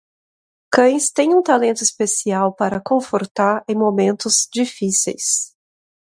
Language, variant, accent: Portuguese, Portuguese (Brasil), Paulista